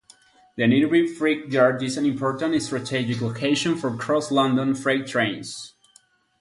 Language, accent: English, United States English